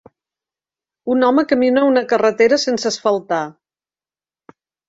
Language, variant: Catalan, Central